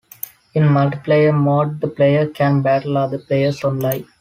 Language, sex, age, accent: English, male, 19-29, India and South Asia (India, Pakistan, Sri Lanka)